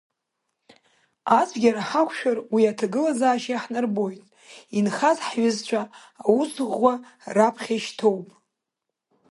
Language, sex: Abkhazian, female